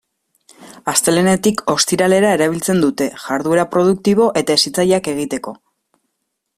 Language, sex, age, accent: Basque, female, 30-39, Mendebalekoa (Araba, Bizkaia, Gipuzkoako mendebaleko herri batzuk)